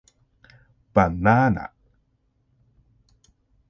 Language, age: Japanese, 40-49